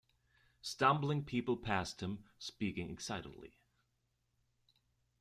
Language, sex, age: English, male, 30-39